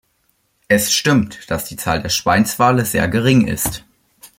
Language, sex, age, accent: German, male, under 19, Deutschland Deutsch